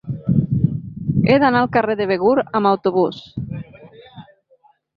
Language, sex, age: Catalan, female, 50-59